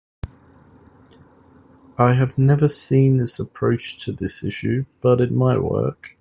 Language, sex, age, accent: English, male, 19-29, Australian English